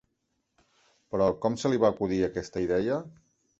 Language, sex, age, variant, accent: Catalan, male, 40-49, Central, gironí